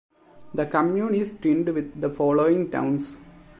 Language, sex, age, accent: English, male, 19-29, India and South Asia (India, Pakistan, Sri Lanka)